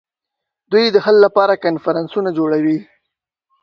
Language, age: Pashto, under 19